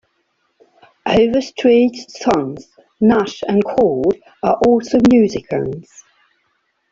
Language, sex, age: English, female, 40-49